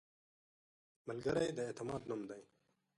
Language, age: Pashto, 19-29